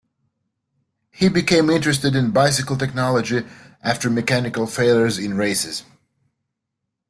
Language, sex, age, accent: English, male, 30-39, United States English